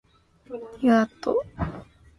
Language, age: Chinese, 19-29